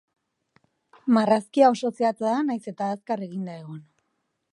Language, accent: Basque, Erdialdekoa edo Nafarra (Gipuzkoa, Nafarroa)